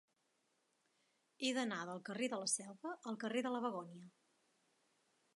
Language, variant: Catalan, Septentrional